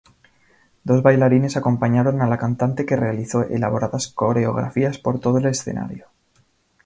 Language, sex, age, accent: Spanish, male, 19-29, España: Centro-Sur peninsular (Madrid, Toledo, Castilla-La Mancha)